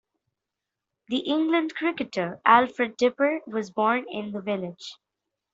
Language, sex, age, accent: English, female, under 19, India and South Asia (India, Pakistan, Sri Lanka)